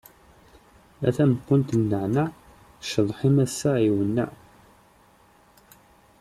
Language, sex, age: Kabyle, male, 30-39